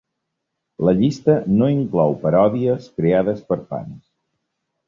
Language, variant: Catalan, Central